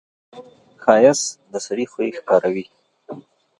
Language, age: Pashto, 30-39